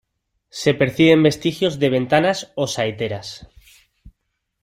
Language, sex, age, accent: Spanish, male, 30-39, España: Sur peninsular (Andalucia, Extremadura, Murcia)